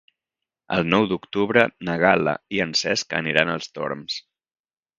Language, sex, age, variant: Catalan, male, 30-39, Central